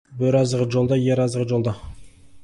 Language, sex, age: Kazakh, male, 19-29